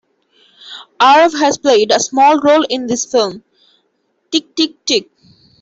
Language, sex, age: English, female, 19-29